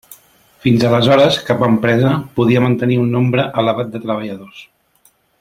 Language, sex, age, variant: Catalan, male, 40-49, Central